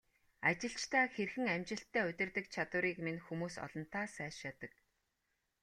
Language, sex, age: Mongolian, female, 30-39